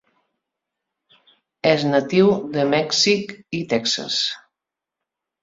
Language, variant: Catalan, Nord-Occidental